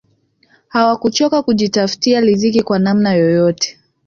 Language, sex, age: Swahili, female, 19-29